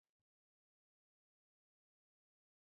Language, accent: English, Welsh English